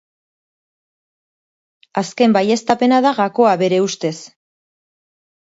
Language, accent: Basque, Mendebalekoa (Araba, Bizkaia, Gipuzkoako mendebaleko herri batzuk)